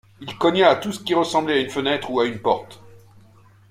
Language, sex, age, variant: French, male, 40-49, Français de métropole